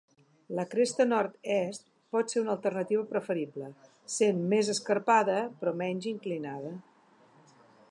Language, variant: Catalan, Central